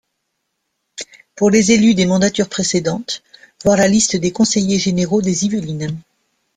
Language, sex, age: French, female, 50-59